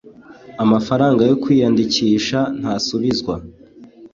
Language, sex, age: Kinyarwanda, male, 19-29